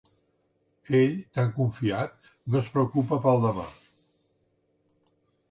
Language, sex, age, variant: Catalan, male, 60-69, Central